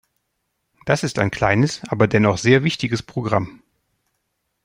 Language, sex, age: German, male, 40-49